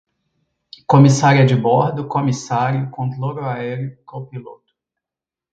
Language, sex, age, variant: Portuguese, male, 30-39, Portuguese (Brasil)